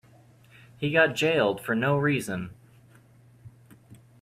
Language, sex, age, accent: English, male, 30-39, United States English